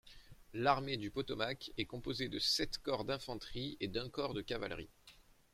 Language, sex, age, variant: French, male, 30-39, Français de métropole